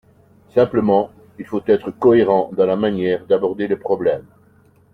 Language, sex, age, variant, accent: French, male, 50-59, Français d'Europe, Français de Belgique